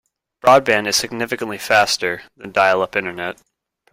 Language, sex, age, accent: English, male, 19-29, United States English